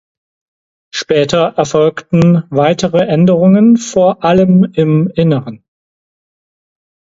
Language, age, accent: German, 40-49, Deutschland Deutsch